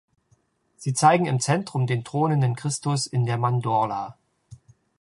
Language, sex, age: German, male, 40-49